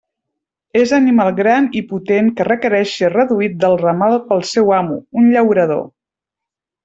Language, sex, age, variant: Catalan, female, 40-49, Central